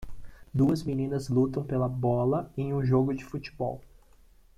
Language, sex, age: Portuguese, male, 30-39